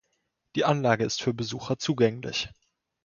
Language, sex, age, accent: German, male, under 19, Deutschland Deutsch